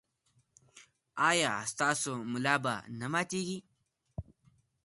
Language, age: Pashto, under 19